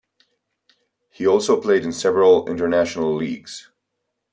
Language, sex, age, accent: English, male, 30-39, United States English